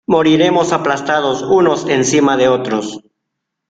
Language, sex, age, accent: Spanish, male, 19-29, México